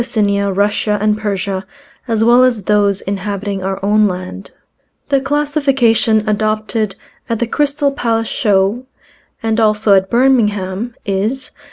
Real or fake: real